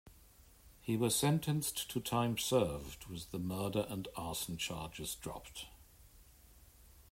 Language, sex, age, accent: English, male, 60-69, England English